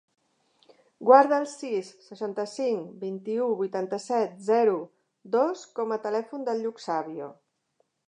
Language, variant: Catalan, Central